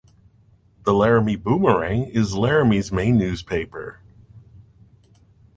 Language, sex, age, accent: English, male, 30-39, United States English